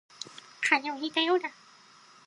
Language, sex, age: Japanese, female, 19-29